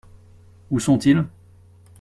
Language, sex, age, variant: French, male, 30-39, Français de métropole